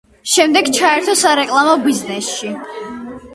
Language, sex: Georgian, female